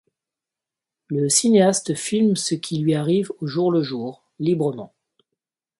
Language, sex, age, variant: French, male, 40-49, Français de métropole